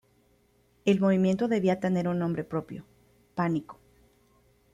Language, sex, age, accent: Spanish, female, 30-39, Caribe: Cuba, Venezuela, Puerto Rico, República Dominicana, Panamá, Colombia caribeña, México caribeño, Costa del golfo de México